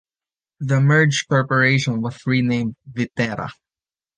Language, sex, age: English, male, 19-29